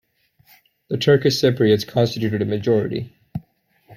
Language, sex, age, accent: English, male, 19-29, Canadian English